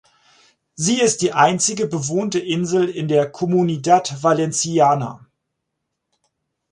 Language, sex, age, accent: German, male, 40-49, Deutschland Deutsch